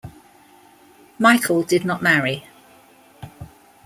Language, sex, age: English, female, 60-69